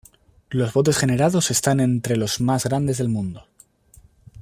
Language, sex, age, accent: Spanish, male, 19-29, España: Centro-Sur peninsular (Madrid, Toledo, Castilla-La Mancha)